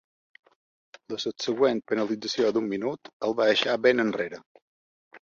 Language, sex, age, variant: Catalan, male, 50-59, Balear